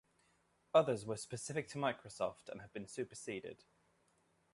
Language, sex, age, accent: English, male, 30-39, England English